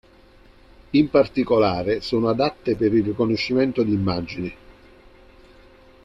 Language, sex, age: Italian, male, 50-59